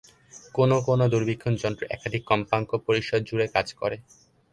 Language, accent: Bengali, Bangladeshi